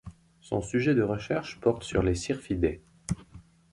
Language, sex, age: French, male, 40-49